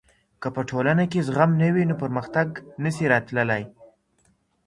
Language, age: Pashto, under 19